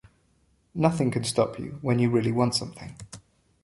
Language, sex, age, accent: English, male, 30-39, England English